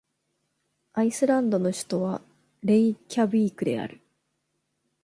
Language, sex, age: Japanese, female, 30-39